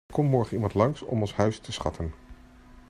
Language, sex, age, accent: Dutch, male, 40-49, Nederlands Nederlands